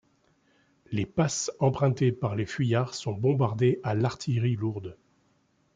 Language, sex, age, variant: French, male, 50-59, Français de métropole